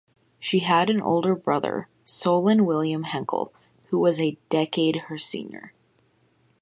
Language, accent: English, United States English